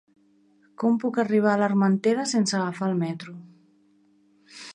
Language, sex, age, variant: Catalan, female, 50-59, Central